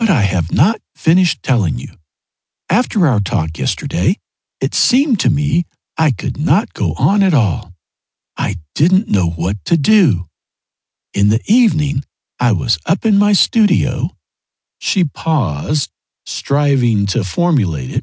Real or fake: real